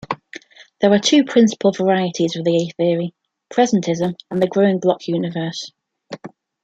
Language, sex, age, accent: English, female, 19-29, England English